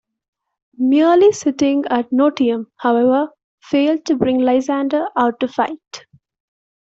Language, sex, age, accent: English, female, 19-29, India and South Asia (India, Pakistan, Sri Lanka)